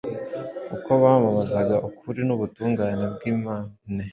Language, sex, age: Kinyarwanda, male, 19-29